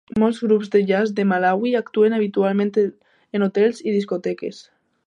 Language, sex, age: Catalan, female, under 19